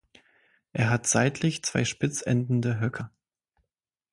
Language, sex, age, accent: German, male, 19-29, Deutschland Deutsch